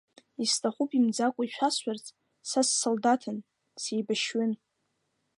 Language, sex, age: Abkhazian, female, under 19